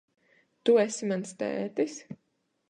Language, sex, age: Latvian, female, 19-29